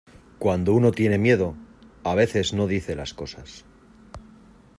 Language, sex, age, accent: Spanish, male, 40-49, España: Norte peninsular (Asturias, Castilla y León, Cantabria, País Vasco, Navarra, Aragón, La Rioja, Guadalajara, Cuenca)